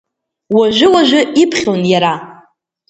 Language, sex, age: Abkhazian, female, under 19